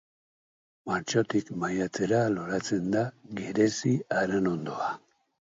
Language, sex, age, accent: Basque, male, 60-69, Mendebalekoa (Araba, Bizkaia, Gipuzkoako mendebaleko herri batzuk)